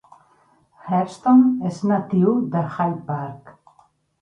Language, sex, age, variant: Catalan, female, 50-59, Central